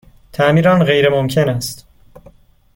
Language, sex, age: Persian, male, 19-29